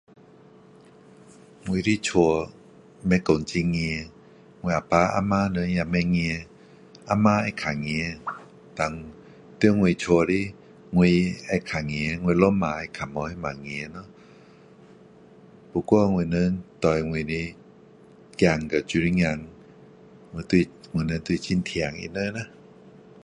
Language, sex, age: Min Dong Chinese, male, 50-59